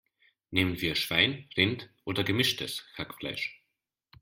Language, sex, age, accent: German, male, 19-29, Österreichisches Deutsch